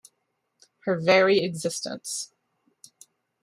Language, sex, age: English, female, 40-49